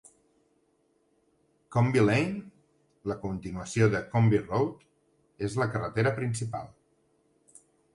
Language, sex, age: Catalan, male, 40-49